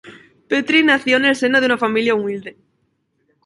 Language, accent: Spanish, España: Norte peninsular (Asturias, Castilla y León, Cantabria, País Vasco, Navarra, Aragón, La Rioja, Guadalajara, Cuenca)